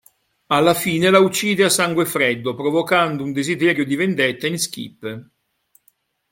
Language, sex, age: Italian, male, 60-69